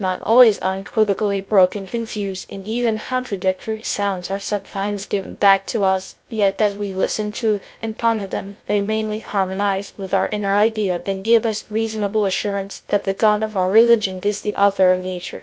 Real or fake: fake